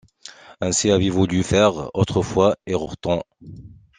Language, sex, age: French, male, 30-39